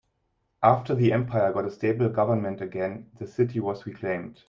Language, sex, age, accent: English, male, 19-29, United States English